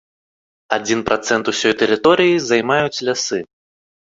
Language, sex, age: Belarusian, male, 19-29